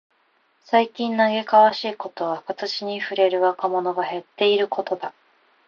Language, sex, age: Japanese, female, 19-29